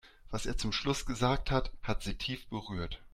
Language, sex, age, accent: German, male, 40-49, Deutschland Deutsch